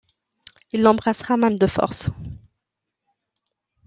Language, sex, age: French, female, 30-39